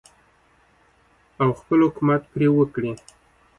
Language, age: Pashto, 30-39